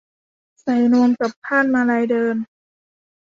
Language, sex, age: Thai, female, 19-29